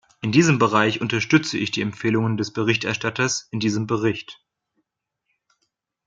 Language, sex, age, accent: German, male, 30-39, Deutschland Deutsch